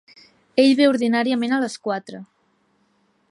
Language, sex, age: Catalan, female, 19-29